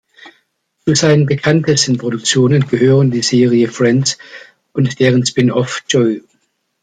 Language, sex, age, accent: German, male, 60-69, Deutschland Deutsch